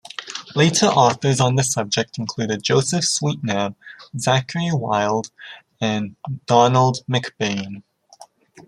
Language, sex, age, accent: English, male, 19-29, Canadian English